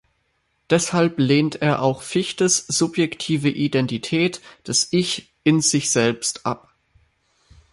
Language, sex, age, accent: German, male, under 19, Deutschland Deutsch